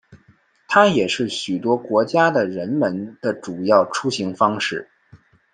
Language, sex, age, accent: Chinese, male, 19-29, 出生地：北京市